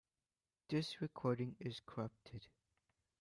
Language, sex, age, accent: English, male, under 19, United States English